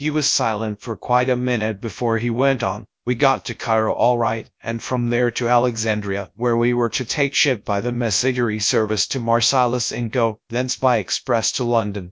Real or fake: fake